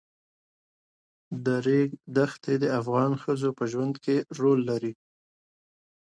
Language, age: Pashto, 19-29